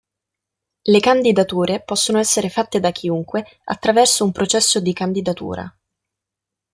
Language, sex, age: Italian, female, 19-29